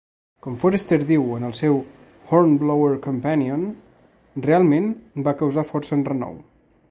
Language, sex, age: Catalan, male, 19-29